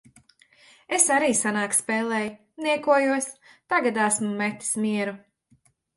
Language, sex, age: Latvian, female, 30-39